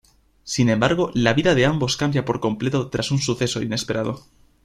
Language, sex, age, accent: Spanish, male, under 19, España: Norte peninsular (Asturias, Castilla y León, Cantabria, País Vasco, Navarra, Aragón, La Rioja, Guadalajara, Cuenca)